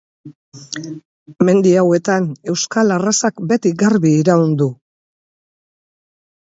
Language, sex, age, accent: Basque, female, 60-69, Mendebalekoa (Araba, Bizkaia, Gipuzkoako mendebaleko herri batzuk)